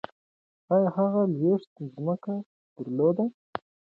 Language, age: Pashto, 19-29